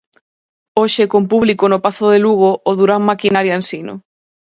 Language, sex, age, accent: Galician, female, 19-29, Atlántico (seseo e gheada)